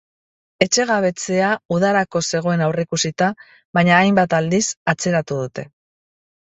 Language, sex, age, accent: Basque, female, 50-59, Mendebalekoa (Araba, Bizkaia, Gipuzkoako mendebaleko herri batzuk)